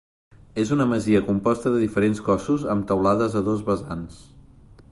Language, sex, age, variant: Catalan, male, 30-39, Central